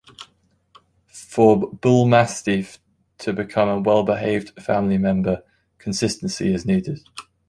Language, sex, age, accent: English, male, 19-29, England English